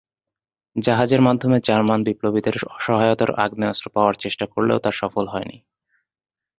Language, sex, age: Bengali, male, 19-29